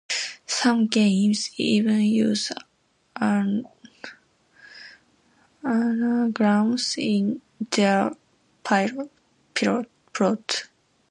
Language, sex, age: English, female, 19-29